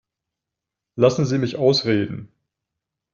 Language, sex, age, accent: German, male, 50-59, Deutschland Deutsch